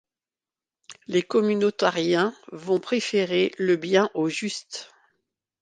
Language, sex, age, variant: French, female, 50-59, Français de métropole